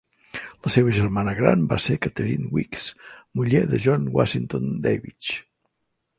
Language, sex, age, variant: Catalan, male, 60-69, Central